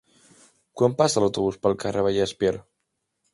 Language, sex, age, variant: Catalan, male, under 19, Central